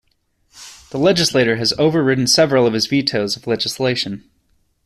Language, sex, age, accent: English, male, 19-29, United States English